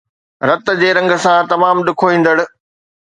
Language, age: Sindhi, 40-49